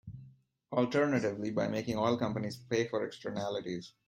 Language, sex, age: English, male, 19-29